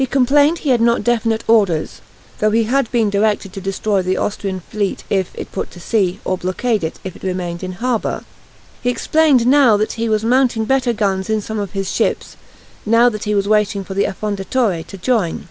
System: none